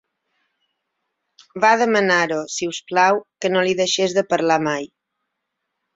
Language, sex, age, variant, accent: Catalan, female, 40-49, Balear, mallorquí; Palma